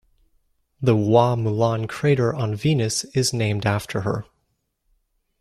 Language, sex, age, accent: English, male, 19-29, United States English